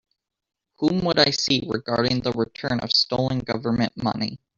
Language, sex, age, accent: English, male, 19-29, United States English